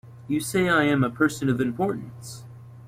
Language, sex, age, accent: English, female, 19-29, United States English